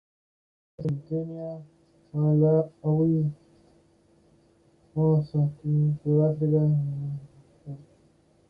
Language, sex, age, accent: Spanish, male, under 19, España: Centro-Sur peninsular (Madrid, Toledo, Castilla-La Mancha)